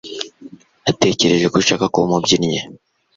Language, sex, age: Kinyarwanda, male, 19-29